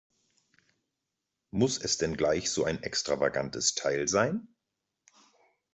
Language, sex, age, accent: German, male, 30-39, Deutschland Deutsch